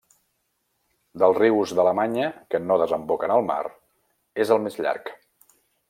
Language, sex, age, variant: Catalan, male, 50-59, Central